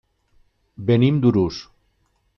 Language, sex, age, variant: Catalan, male, 40-49, Nord-Occidental